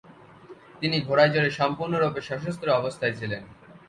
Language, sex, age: Bengali, male, under 19